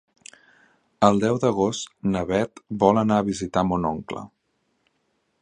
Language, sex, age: Catalan, male, 30-39